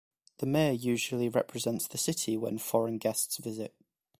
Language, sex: English, male